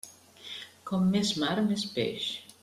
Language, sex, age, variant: Catalan, female, 50-59, Central